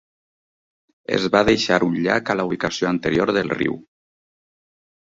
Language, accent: Catalan, valencià